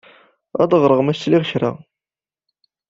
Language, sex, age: Kabyle, male, 19-29